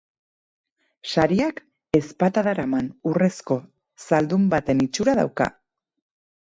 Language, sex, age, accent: Basque, female, 30-39, Erdialdekoa edo Nafarra (Gipuzkoa, Nafarroa)